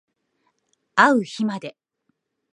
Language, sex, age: Japanese, female, 40-49